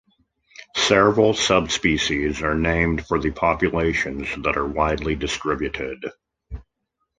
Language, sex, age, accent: English, male, 40-49, United States English